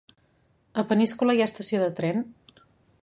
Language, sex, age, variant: Catalan, female, 19-29, Central